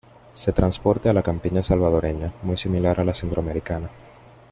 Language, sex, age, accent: Spanish, male, 30-39, Caribe: Cuba, Venezuela, Puerto Rico, República Dominicana, Panamá, Colombia caribeña, México caribeño, Costa del golfo de México